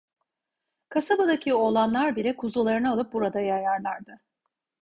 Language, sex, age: Turkish, female, 40-49